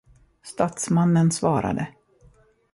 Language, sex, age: Swedish, male, 30-39